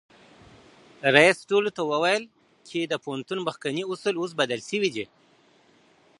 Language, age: Pashto, 30-39